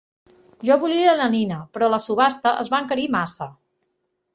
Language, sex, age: Catalan, female, 40-49